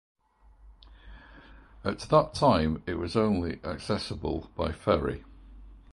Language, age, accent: English, 60-69, England English